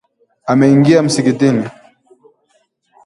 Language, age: Swahili, 19-29